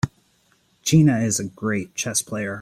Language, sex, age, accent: English, male, 30-39, United States English